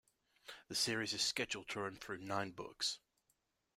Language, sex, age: English, male, 19-29